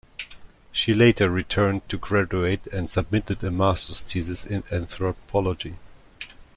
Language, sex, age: English, male, 30-39